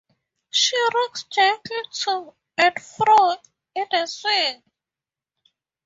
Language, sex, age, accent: English, female, 19-29, Southern African (South Africa, Zimbabwe, Namibia)